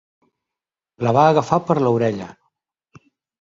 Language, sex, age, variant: Catalan, male, 50-59, Central